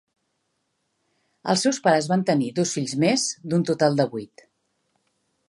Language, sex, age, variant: Catalan, female, 50-59, Central